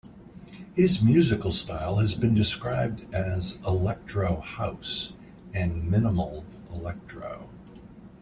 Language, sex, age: English, male, 50-59